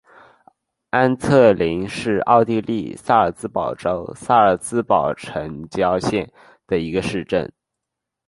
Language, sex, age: Chinese, male, under 19